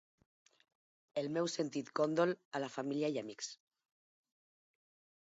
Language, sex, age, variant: Catalan, female, 40-49, Valencià central